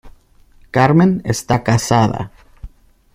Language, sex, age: Spanish, male, 30-39